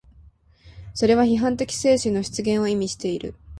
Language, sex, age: Japanese, female, 19-29